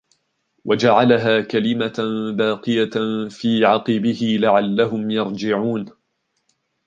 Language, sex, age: Arabic, male, 19-29